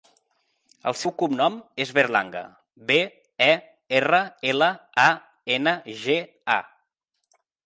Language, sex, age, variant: Catalan, male, 30-39, Central